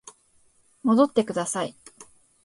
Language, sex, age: Japanese, female, 19-29